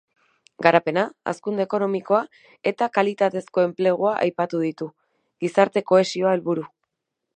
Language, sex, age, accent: Basque, female, 30-39, Erdialdekoa edo Nafarra (Gipuzkoa, Nafarroa)